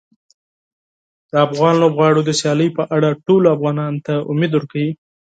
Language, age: Pashto, 19-29